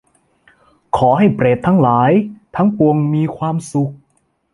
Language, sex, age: Thai, male, 19-29